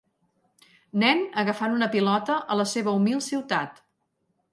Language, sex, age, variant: Catalan, female, 40-49, Central